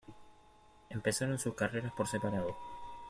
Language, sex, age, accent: Spanish, male, 19-29, Chileno: Chile, Cuyo